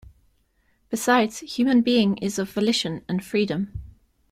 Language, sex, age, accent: English, female, 19-29, England English